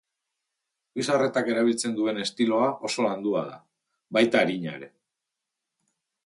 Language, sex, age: Basque, male, 40-49